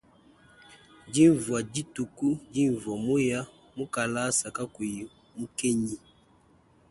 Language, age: Luba-Lulua, 19-29